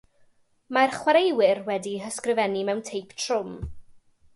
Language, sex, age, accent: Welsh, female, 19-29, Y Deyrnas Unedig Cymraeg